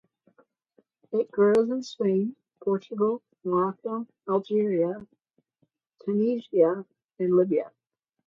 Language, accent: English, United States English